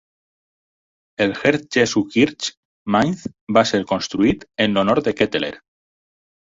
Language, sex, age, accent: Catalan, male, 40-49, valencià